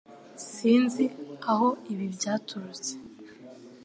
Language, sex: Kinyarwanda, female